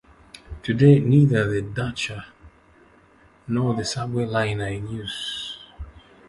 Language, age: English, 50-59